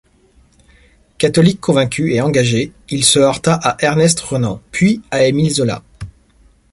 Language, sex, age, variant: French, male, 30-39, Français de métropole